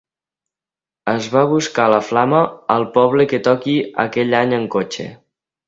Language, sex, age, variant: Catalan, male, under 19, Central